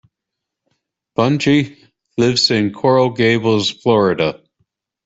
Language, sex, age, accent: English, male, 70-79, Canadian English